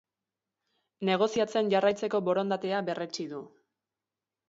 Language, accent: Basque, Erdialdekoa edo Nafarra (Gipuzkoa, Nafarroa)